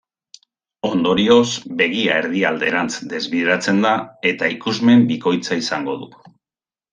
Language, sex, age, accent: Basque, male, 50-59, Erdialdekoa edo Nafarra (Gipuzkoa, Nafarroa)